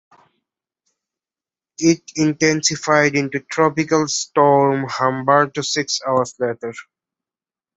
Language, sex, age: English, male, 19-29